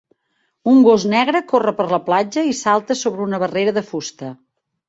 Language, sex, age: Catalan, female, 60-69